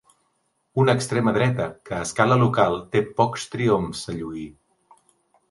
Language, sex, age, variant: Catalan, male, 50-59, Central